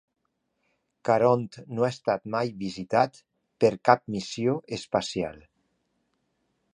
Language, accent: Catalan, valencià